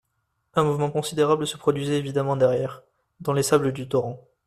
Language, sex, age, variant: French, male, 19-29, Français d'Europe